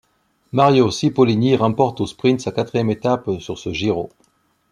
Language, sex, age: French, male, 40-49